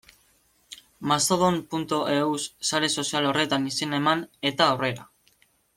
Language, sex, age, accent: Basque, male, 19-29, Mendebalekoa (Araba, Bizkaia, Gipuzkoako mendebaleko herri batzuk)